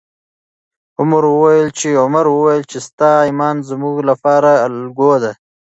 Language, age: Pashto, 19-29